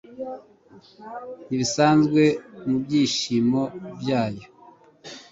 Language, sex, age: Kinyarwanda, male, 40-49